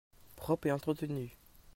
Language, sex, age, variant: French, male, under 19, Français de métropole